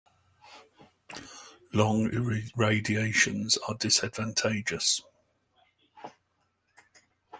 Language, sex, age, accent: English, male, 50-59, England English